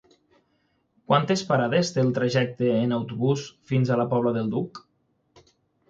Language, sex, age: Catalan, male, 30-39